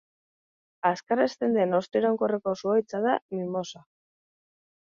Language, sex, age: Basque, female, 30-39